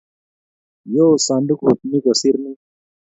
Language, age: Kalenjin, 19-29